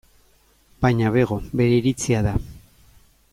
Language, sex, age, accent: Basque, male, 50-59, Erdialdekoa edo Nafarra (Gipuzkoa, Nafarroa)